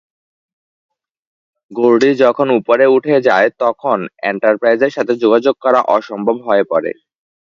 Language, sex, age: Bengali, male, 19-29